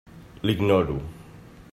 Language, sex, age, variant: Catalan, male, 40-49, Central